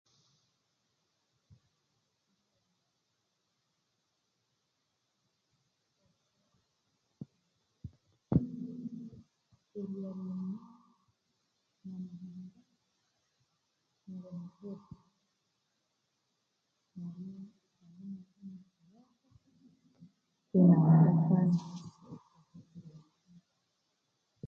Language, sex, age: Konzo, female, 30-39